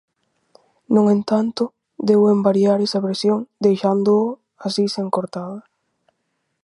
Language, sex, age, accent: Galician, female, under 19, Normativo (estándar)